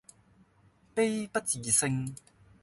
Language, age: Cantonese, 30-39